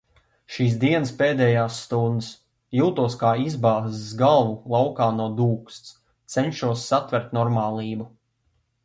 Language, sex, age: Latvian, male, 19-29